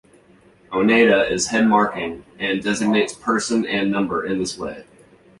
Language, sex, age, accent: English, male, 19-29, United States English